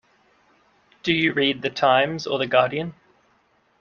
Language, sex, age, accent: English, male, 19-29, Australian English